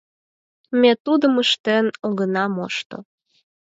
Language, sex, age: Mari, female, under 19